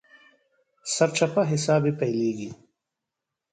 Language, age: Pashto, 40-49